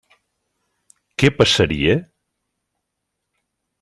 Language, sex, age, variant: Catalan, male, 60-69, Central